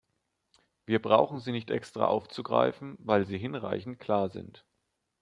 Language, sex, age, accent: German, male, 19-29, Deutschland Deutsch